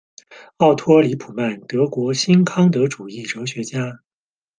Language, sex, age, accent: Chinese, male, 30-39, 出生地：山东省